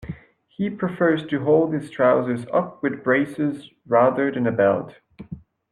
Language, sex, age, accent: English, male, 19-29, Canadian English